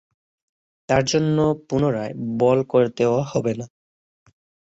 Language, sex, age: Bengali, male, 19-29